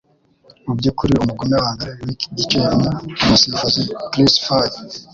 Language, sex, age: Kinyarwanda, male, 19-29